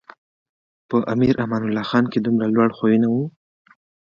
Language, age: Pashto, 19-29